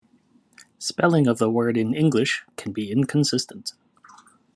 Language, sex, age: English, male, 30-39